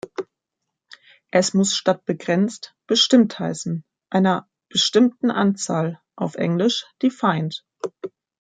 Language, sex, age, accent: German, female, 30-39, Deutschland Deutsch